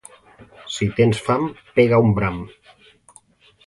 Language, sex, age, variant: Catalan, male, 50-59, Central